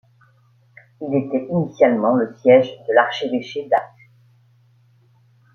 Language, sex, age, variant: French, female, 50-59, Français de métropole